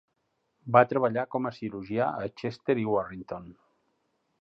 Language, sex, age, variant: Catalan, male, 50-59, Central